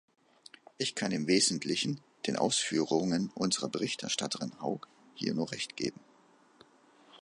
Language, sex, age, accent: German, male, 50-59, Deutschland Deutsch